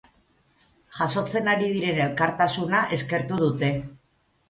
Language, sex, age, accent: Basque, female, 50-59, Erdialdekoa edo Nafarra (Gipuzkoa, Nafarroa)